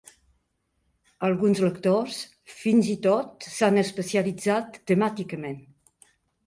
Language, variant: Catalan, Septentrional